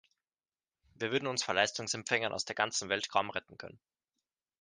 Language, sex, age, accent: German, male, 19-29, Österreichisches Deutsch